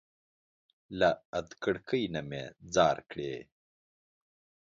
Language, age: Pashto, 50-59